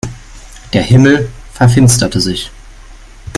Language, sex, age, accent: German, male, 19-29, Deutschland Deutsch